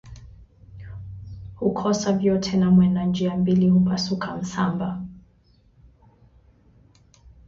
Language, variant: Swahili, Kiswahili cha Bara ya Kenya